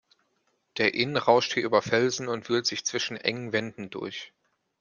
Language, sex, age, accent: German, male, 19-29, Deutschland Deutsch